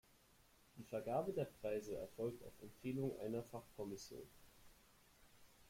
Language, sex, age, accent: German, male, 19-29, Deutschland Deutsch